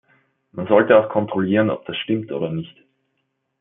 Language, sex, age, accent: German, male, 19-29, Österreichisches Deutsch